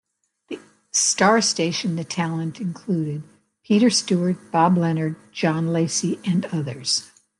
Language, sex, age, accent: English, female, 70-79, United States English